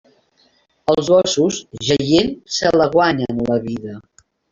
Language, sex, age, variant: Catalan, female, 60-69, Central